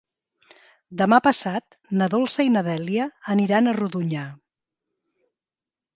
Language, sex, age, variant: Catalan, female, 50-59, Central